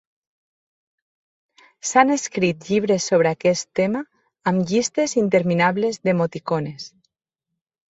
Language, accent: Catalan, valencià